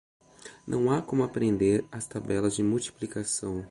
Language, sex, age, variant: Portuguese, male, 19-29, Portuguese (Brasil)